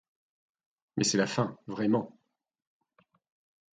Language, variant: French, Français de métropole